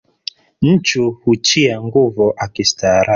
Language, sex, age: Swahili, male, 30-39